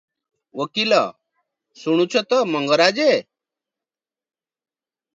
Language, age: Odia, 50-59